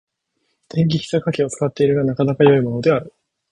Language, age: Japanese, 19-29